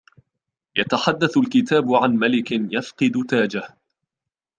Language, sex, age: Arabic, male, 19-29